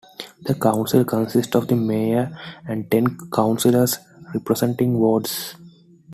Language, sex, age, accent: English, male, 19-29, India and South Asia (India, Pakistan, Sri Lanka)